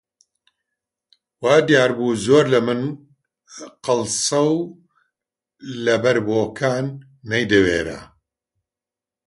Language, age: Central Kurdish, 60-69